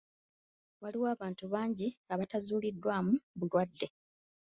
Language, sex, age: Ganda, female, 30-39